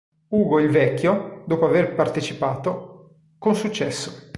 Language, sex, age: Italian, male, 40-49